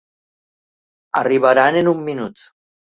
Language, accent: Catalan, valencià